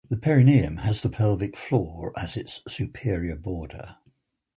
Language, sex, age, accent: English, male, 70-79, England English